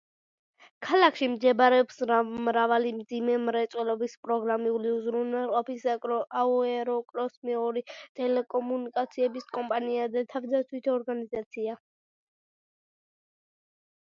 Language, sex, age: Georgian, female, under 19